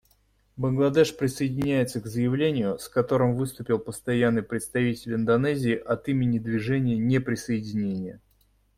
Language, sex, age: Russian, male, 30-39